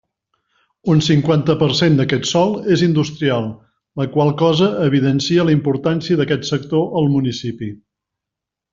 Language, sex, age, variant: Catalan, male, 50-59, Central